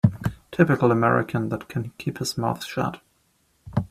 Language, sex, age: English, male, 19-29